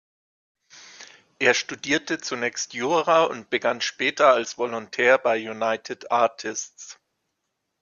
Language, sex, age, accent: German, male, 40-49, Deutschland Deutsch